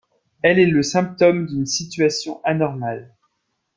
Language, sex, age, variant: French, male, 19-29, Français de métropole